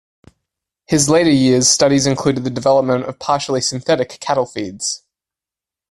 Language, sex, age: English, male, 19-29